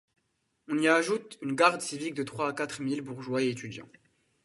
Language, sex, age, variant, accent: French, female, under 19, Français du nord de l'Afrique, Français du Maroc